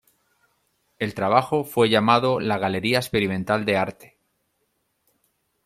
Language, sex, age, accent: Spanish, male, 40-49, España: Norte peninsular (Asturias, Castilla y León, Cantabria, País Vasco, Navarra, Aragón, La Rioja, Guadalajara, Cuenca)